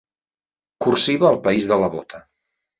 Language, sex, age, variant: Catalan, male, 30-39, Central